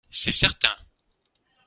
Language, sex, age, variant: French, male, 40-49, Français de métropole